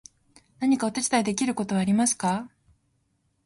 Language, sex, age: Japanese, female, 19-29